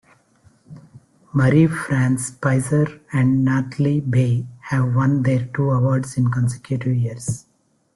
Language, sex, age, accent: English, male, 50-59, India and South Asia (India, Pakistan, Sri Lanka)